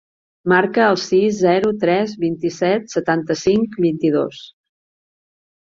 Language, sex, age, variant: Catalan, female, 50-59, Central